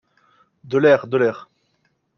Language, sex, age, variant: French, male, 30-39, Français de métropole